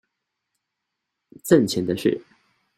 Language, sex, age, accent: Chinese, male, 30-39, 出生地：臺北市